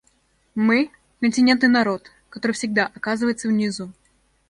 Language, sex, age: Russian, female, under 19